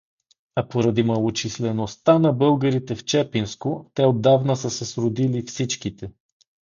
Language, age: Bulgarian, 60-69